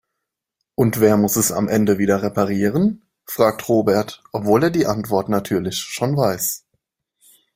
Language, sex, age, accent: German, male, 19-29, Deutschland Deutsch